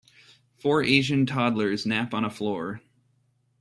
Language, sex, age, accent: English, male, 30-39, United States English